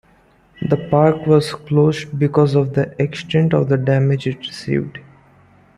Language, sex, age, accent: English, male, 19-29, India and South Asia (India, Pakistan, Sri Lanka)